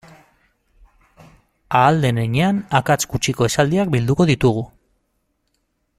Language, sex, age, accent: Basque, male, 30-39, Mendebalekoa (Araba, Bizkaia, Gipuzkoako mendebaleko herri batzuk)